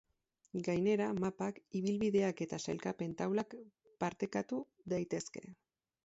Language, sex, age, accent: Basque, female, 19-29, Erdialdekoa edo Nafarra (Gipuzkoa, Nafarroa)